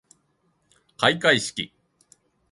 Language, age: Japanese, 30-39